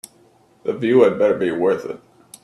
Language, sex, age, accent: English, male, 30-39, United States English